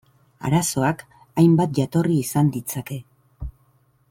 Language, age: Basque, 50-59